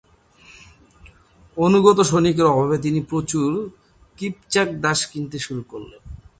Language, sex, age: Bengali, male, 30-39